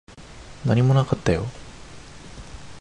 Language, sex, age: Japanese, male, under 19